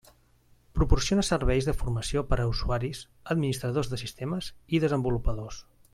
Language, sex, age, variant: Catalan, male, 40-49, Central